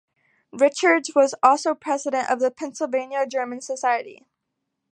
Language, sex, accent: English, female, United States English